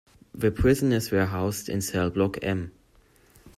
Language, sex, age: English, male, under 19